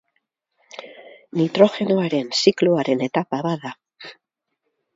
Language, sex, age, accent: Basque, female, 70-79, Mendebalekoa (Araba, Bizkaia, Gipuzkoako mendebaleko herri batzuk)